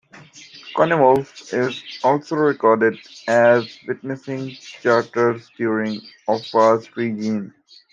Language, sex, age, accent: English, male, 19-29, United States English